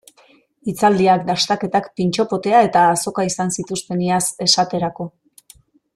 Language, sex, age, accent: Basque, female, 40-49, Mendebalekoa (Araba, Bizkaia, Gipuzkoako mendebaleko herri batzuk)